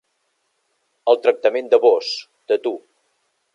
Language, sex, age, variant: Catalan, male, 40-49, Central